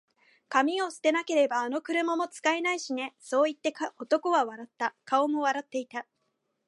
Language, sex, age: Japanese, female, 19-29